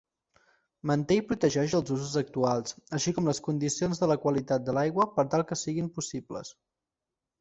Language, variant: Catalan, Central